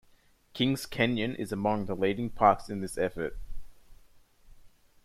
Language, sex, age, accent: English, male, 19-29, Australian English